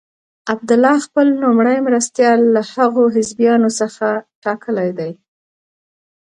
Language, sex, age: Pashto, female, 30-39